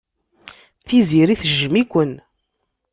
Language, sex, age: Kabyle, female, 30-39